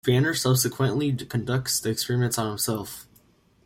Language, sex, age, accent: English, male, under 19, United States English